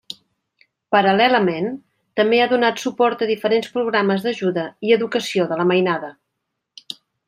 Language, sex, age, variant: Catalan, female, 50-59, Central